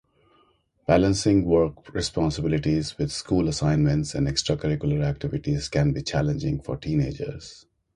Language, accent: English, India and South Asia (India, Pakistan, Sri Lanka)